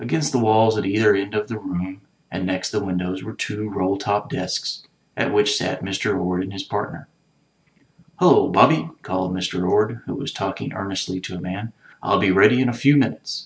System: none